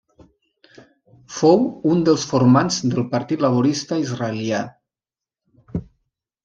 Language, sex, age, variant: Catalan, male, 40-49, Nord-Occidental